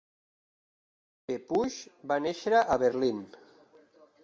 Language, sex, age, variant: Catalan, male, 40-49, Central